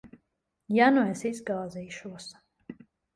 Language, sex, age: Latvian, female, 40-49